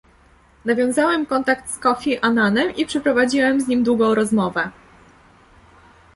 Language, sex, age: Polish, male, 19-29